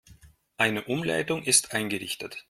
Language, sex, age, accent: German, male, 40-49, Russisch Deutsch